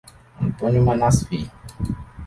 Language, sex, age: Portuguese, male, 19-29